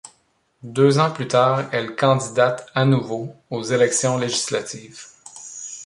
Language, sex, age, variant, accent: French, male, 30-39, Français d'Amérique du Nord, Français du Canada